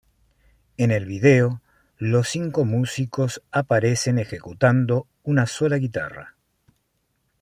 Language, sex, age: Spanish, male, 50-59